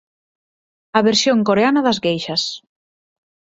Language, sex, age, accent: Galician, female, 19-29, Normativo (estándar)